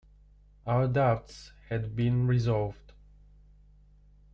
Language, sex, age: English, male, 19-29